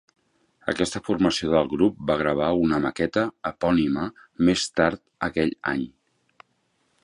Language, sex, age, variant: Catalan, male, 40-49, Central